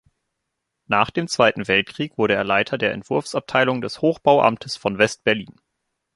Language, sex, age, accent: German, male, 30-39, Deutschland Deutsch